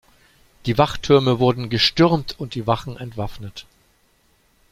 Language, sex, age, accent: German, male, 50-59, Deutschland Deutsch